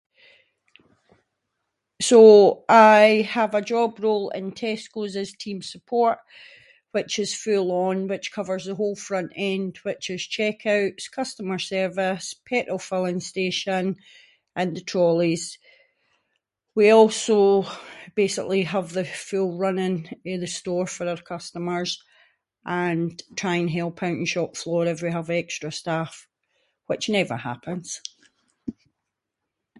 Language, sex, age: Scots, female, 50-59